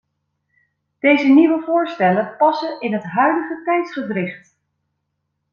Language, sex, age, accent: Dutch, female, 40-49, Nederlands Nederlands